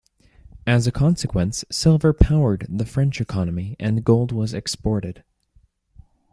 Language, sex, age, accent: English, male, 19-29, United States English